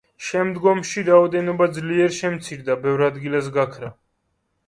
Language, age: Georgian, 19-29